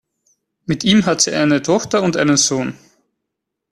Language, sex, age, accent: German, male, 19-29, Österreichisches Deutsch